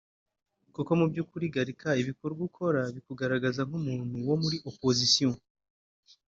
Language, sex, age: Kinyarwanda, male, 30-39